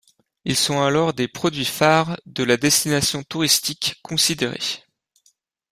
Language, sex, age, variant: French, male, 19-29, Français de métropole